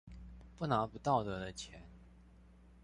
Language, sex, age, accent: Chinese, male, 19-29, 出生地：彰化縣